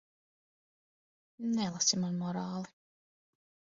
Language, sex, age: Latvian, female, 40-49